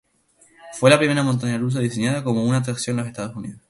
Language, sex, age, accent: Spanish, male, 19-29, España: Islas Canarias